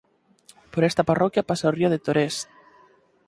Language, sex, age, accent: Galician, male, 19-29, Normativo (estándar)